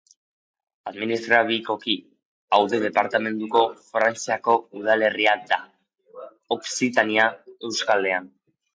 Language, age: Basque, under 19